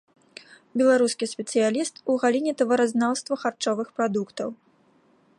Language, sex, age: Belarusian, female, 19-29